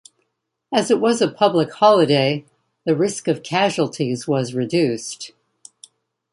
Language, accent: English, United States English